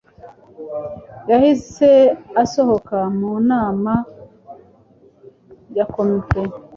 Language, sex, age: Kinyarwanda, female, 40-49